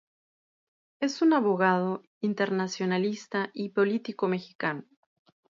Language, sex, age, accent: Spanish, female, 30-39, México